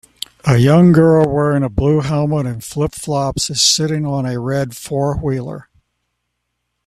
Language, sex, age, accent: English, male, 70-79, United States English